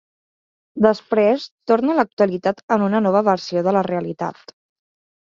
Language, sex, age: Catalan, female, 19-29